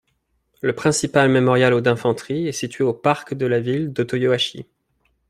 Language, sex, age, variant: French, male, 30-39, Français de métropole